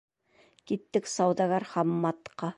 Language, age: Bashkir, 60-69